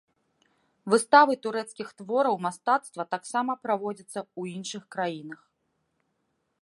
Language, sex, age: Belarusian, female, 30-39